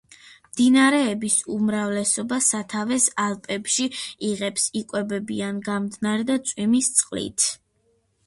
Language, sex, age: Georgian, female, under 19